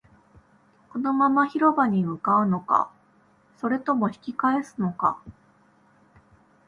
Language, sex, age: Japanese, female, 40-49